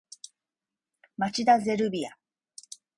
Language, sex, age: Japanese, female, 50-59